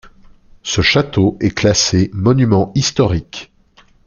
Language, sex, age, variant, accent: French, male, 30-39, Français d'Europe, Français de Suisse